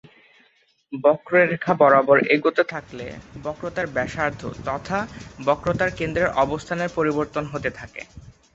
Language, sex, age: Bengali, male, 19-29